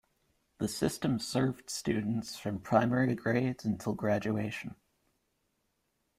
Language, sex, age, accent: English, male, 19-29, United States English